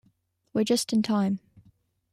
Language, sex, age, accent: English, female, 19-29, England English